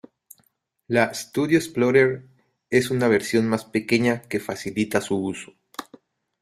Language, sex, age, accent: Spanish, male, 30-39, México